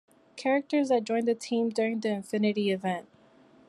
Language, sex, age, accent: English, female, 19-29, United States English